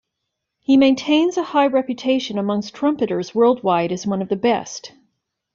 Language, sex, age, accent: English, female, 50-59, United States English